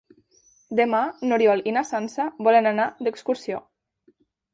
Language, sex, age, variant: Catalan, female, 19-29, Nord-Occidental